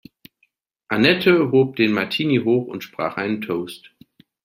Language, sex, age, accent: German, male, 40-49, Deutschland Deutsch